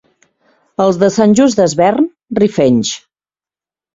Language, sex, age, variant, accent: Catalan, female, 40-49, Central, Català central